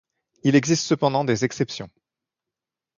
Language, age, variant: French, 19-29, Français de métropole